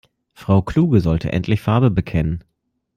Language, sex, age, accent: German, male, 30-39, Deutschland Deutsch